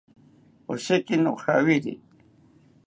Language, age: South Ucayali Ashéninka, 60-69